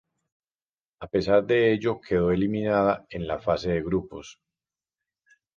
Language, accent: Spanish, Andino-Pacífico: Colombia, Perú, Ecuador, oeste de Bolivia y Venezuela andina